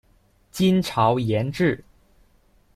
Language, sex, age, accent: Chinese, male, 19-29, 出生地：广东省